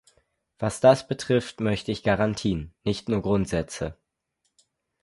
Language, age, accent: German, under 19, Deutschland Deutsch